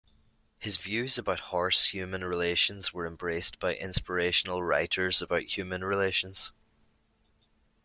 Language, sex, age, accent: English, male, 30-39, Irish English